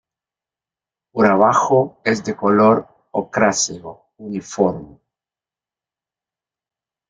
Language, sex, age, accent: Spanish, male, 40-49, América central